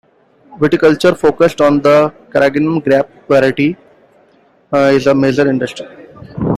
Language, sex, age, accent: English, male, 19-29, India and South Asia (India, Pakistan, Sri Lanka)